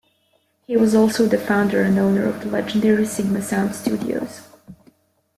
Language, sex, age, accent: English, female, 19-29, United States English